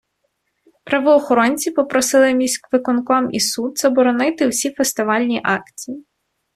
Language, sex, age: Ukrainian, female, 30-39